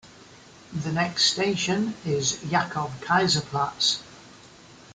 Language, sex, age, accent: English, male, 60-69, England English